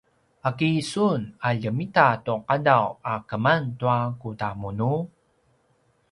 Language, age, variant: Paiwan, 30-39, pinayuanan a kinaikacedasan (東排灣語)